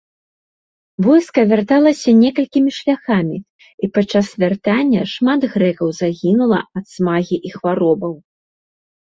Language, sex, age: Belarusian, female, 19-29